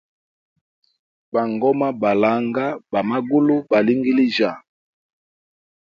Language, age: Hemba, 40-49